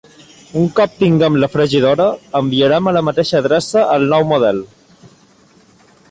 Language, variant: Catalan, Balear